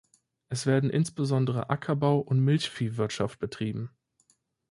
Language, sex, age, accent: German, male, 30-39, Deutschland Deutsch